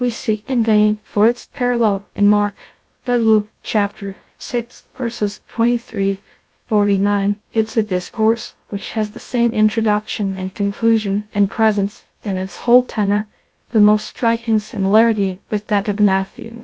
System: TTS, GlowTTS